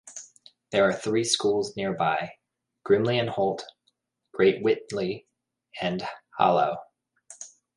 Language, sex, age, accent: English, male, 30-39, United States English